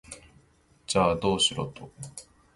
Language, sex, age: Japanese, male, 30-39